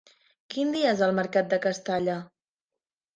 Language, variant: Catalan, Central